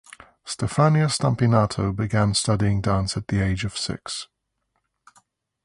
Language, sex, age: English, male, 50-59